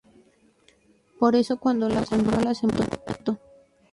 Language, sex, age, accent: Spanish, female, under 19, México